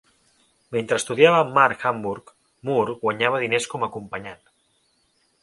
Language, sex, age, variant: Catalan, male, 19-29, Central